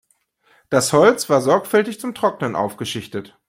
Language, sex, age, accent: German, male, 30-39, Deutschland Deutsch